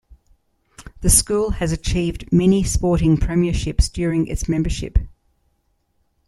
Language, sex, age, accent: English, female, 60-69, Australian English